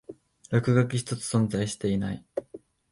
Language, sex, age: Japanese, male, 19-29